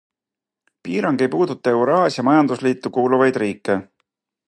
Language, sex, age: Estonian, male, 40-49